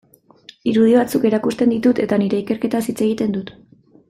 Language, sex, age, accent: Basque, female, 19-29, Erdialdekoa edo Nafarra (Gipuzkoa, Nafarroa)